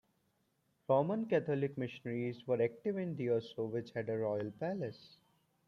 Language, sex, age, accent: English, male, 19-29, India and South Asia (India, Pakistan, Sri Lanka)